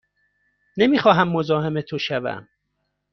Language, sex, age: Persian, male, 30-39